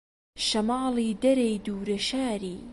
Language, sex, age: Central Kurdish, female, 19-29